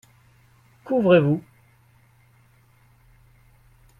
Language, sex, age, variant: French, male, 40-49, Français de métropole